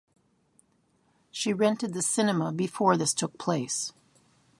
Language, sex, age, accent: English, female, 50-59, United States English